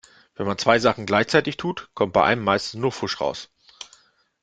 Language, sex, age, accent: German, male, 40-49, Deutschland Deutsch